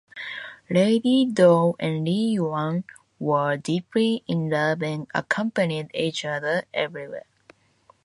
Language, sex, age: English, female, 19-29